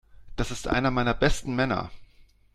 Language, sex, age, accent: German, male, 40-49, Deutschland Deutsch